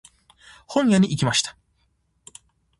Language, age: Japanese, 19-29